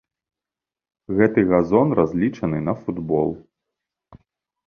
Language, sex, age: Belarusian, male, 30-39